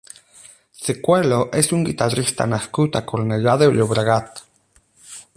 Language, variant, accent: Catalan, Alacantí, Barcelona